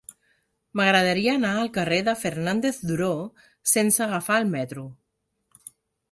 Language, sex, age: Catalan, female, 40-49